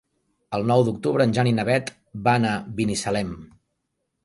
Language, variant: Catalan, Central